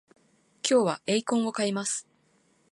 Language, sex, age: Japanese, female, 19-29